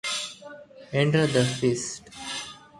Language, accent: English, India and South Asia (India, Pakistan, Sri Lanka)